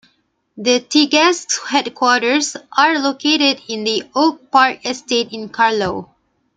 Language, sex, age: English, female, 19-29